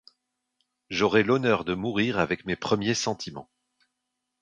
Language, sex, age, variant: French, male, 40-49, Français de métropole